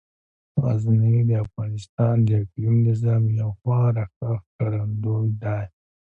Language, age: Pashto, 30-39